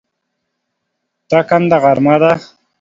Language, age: Pashto, 19-29